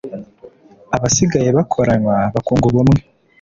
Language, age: Kinyarwanda, 19-29